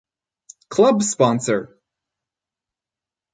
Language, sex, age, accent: English, male, 19-29, United States English